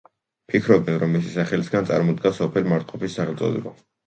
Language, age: Georgian, 19-29